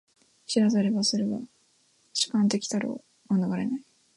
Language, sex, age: Japanese, female, 19-29